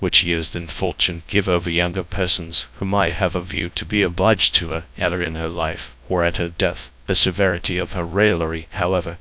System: TTS, GradTTS